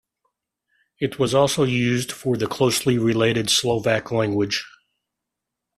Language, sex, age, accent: English, male, 40-49, United States English